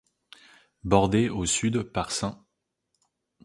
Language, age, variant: French, 19-29, Français de métropole